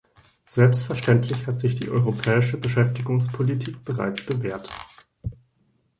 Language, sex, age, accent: German, male, 19-29, Deutschland Deutsch